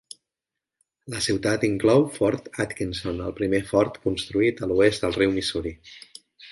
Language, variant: Catalan, Central